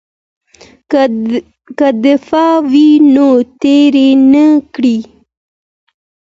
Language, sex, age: Pashto, female, 19-29